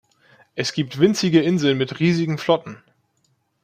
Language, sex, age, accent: German, male, 19-29, Deutschland Deutsch